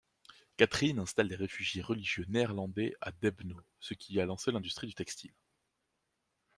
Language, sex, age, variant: French, male, 19-29, Français de métropole